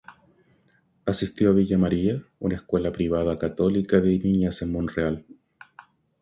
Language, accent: Spanish, Chileno: Chile, Cuyo